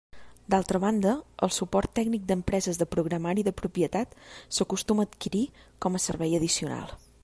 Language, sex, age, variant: Catalan, female, 30-39, Central